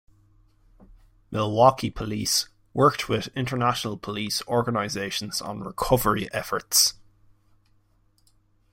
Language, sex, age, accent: English, male, 19-29, Irish English